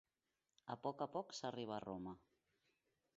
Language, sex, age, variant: Catalan, female, 40-49, Central